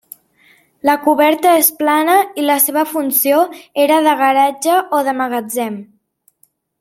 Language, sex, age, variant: Catalan, female, under 19, Central